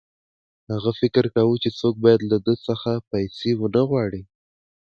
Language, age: Pashto, 19-29